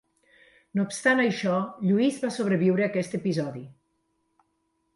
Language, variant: Catalan, Nord-Occidental